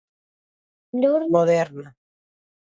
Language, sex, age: Spanish, female, 40-49